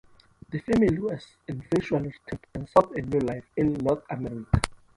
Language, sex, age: English, male, 19-29